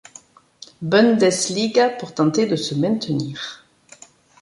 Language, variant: French, Français de métropole